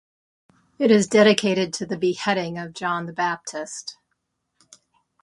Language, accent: English, United States English